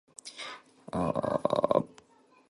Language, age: English, 19-29